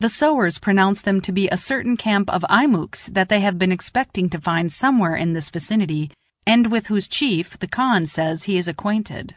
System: none